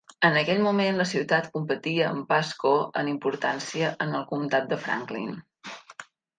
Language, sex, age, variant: Catalan, female, 19-29, Central